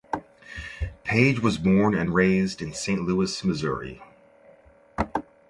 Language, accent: English, United States English